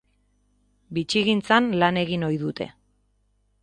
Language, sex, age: Basque, male, 30-39